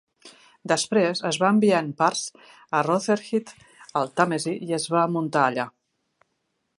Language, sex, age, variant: Catalan, female, 50-59, Central